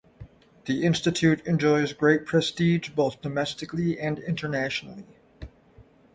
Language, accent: English, United States English